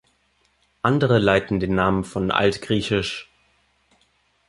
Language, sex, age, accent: German, male, 19-29, Deutschland Deutsch